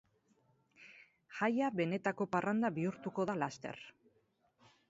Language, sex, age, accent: Basque, female, 30-39, Erdialdekoa edo Nafarra (Gipuzkoa, Nafarroa)